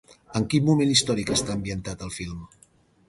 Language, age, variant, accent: Catalan, 50-59, Central, central